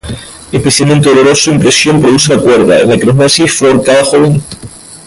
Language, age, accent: Spanish, 19-29, España: Islas Canarias